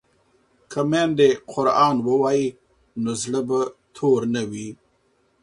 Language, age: Pashto, 40-49